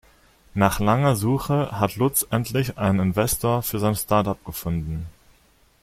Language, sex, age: German, male, 30-39